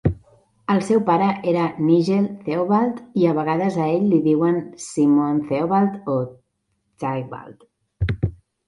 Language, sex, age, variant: Catalan, female, 30-39, Central